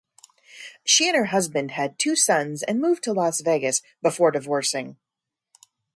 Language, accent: English, United States English